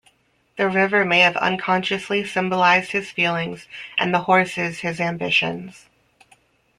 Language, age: English, 30-39